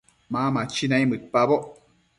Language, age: Matsés, 40-49